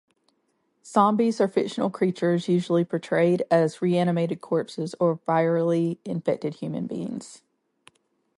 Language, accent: English, United States English